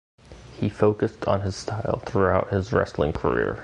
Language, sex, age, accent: English, male, 19-29, United States English